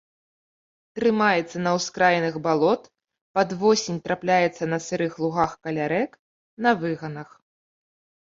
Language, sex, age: Belarusian, female, 30-39